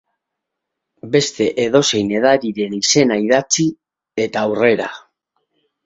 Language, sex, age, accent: Basque, male, 40-49, Mendebalekoa (Araba, Bizkaia, Gipuzkoako mendebaleko herri batzuk)